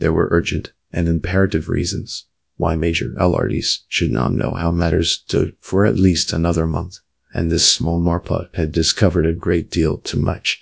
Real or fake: fake